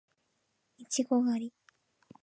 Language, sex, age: Japanese, female, under 19